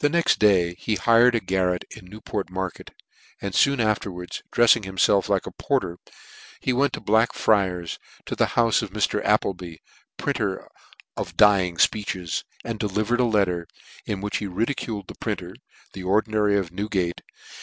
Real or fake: real